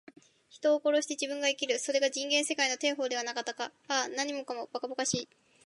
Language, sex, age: Japanese, female, 19-29